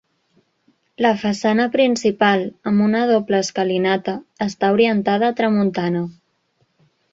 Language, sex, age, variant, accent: Catalan, female, 19-29, Central, central